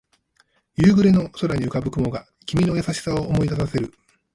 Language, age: Japanese, 50-59